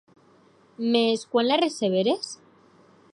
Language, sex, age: Occitan, female, under 19